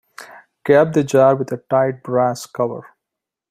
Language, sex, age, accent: English, male, 30-39, India and South Asia (India, Pakistan, Sri Lanka)